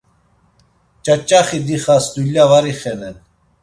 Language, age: Laz, 40-49